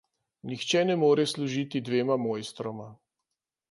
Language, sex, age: Slovenian, male, 60-69